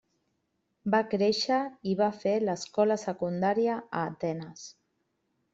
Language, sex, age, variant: Catalan, female, 40-49, Central